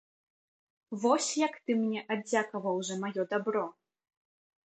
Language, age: Belarusian, 19-29